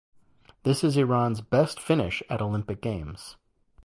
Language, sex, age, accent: English, male, 40-49, United States English